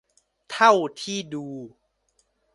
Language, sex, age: Thai, male, 19-29